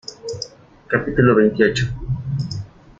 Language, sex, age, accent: Spanish, male, 19-29, México